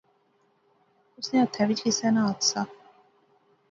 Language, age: Pahari-Potwari, 19-29